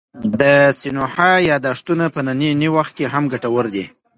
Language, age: Pashto, 40-49